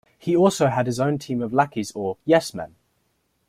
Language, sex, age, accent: English, male, 19-29, England English